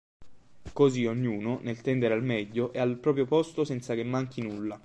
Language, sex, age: Italian, male, 19-29